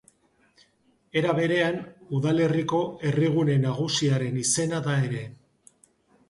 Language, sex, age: Basque, male, 50-59